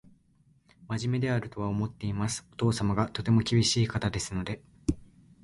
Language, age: Japanese, 19-29